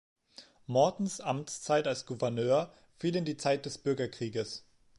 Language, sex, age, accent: German, male, 19-29, Deutschland Deutsch